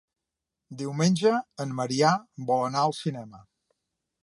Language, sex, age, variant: Catalan, male, 50-59, Central